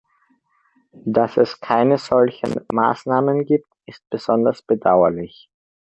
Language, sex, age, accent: German, male, under 19, Österreichisches Deutsch